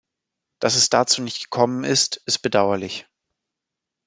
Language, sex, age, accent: German, male, 19-29, Deutschland Deutsch